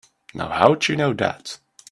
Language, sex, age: English, male, 30-39